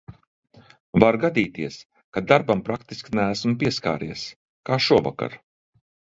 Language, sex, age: Latvian, male, 60-69